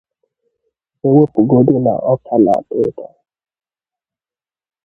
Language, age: Igbo, 30-39